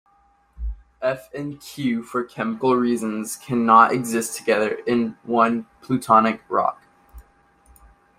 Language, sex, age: English, male, 19-29